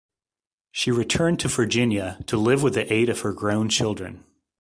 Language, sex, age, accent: English, male, 40-49, United States English